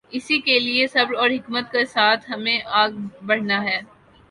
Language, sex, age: Urdu, female, 19-29